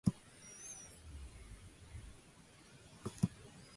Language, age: English, 19-29